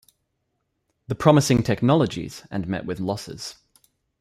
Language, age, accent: English, 19-29, Australian English